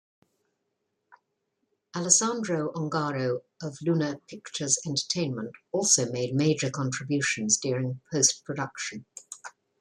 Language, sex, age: English, female, 60-69